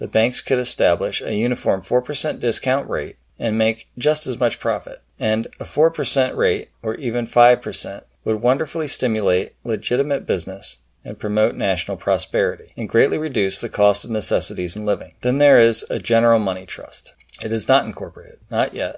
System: none